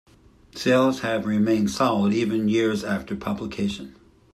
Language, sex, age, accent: English, male, 60-69, United States English